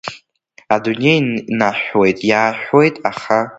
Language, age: Abkhazian, under 19